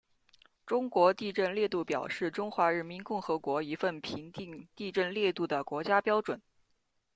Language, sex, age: Chinese, female, 19-29